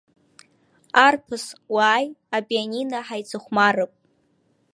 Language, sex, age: Abkhazian, female, under 19